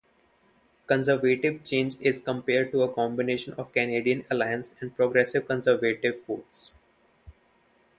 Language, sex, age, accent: English, male, 19-29, India and South Asia (India, Pakistan, Sri Lanka)